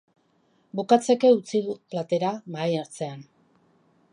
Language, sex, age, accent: Basque, female, 50-59, Mendebalekoa (Araba, Bizkaia, Gipuzkoako mendebaleko herri batzuk)